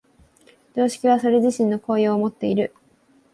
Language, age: Japanese, 19-29